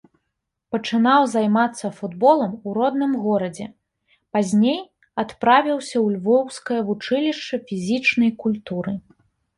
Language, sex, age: Belarusian, female, 30-39